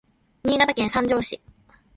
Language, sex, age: Japanese, female, 19-29